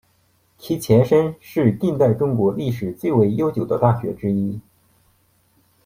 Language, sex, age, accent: Chinese, male, 40-49, 出生地：山东省